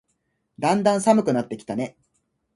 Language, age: Japanese, 19-29